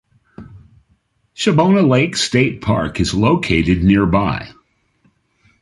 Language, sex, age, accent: English, male, 70-79, United States English